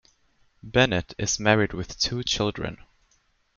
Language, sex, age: English, male, 19-29